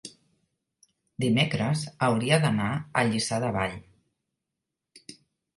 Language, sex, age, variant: Catalan, female, 40-49, Central